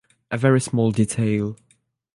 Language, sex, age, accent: English, male, under 19, french accent